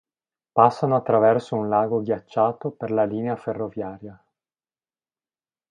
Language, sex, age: Italian, male, 19-29